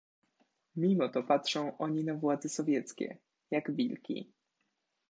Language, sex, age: Polish, male, 19-29